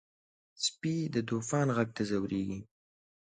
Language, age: Pashto, under 19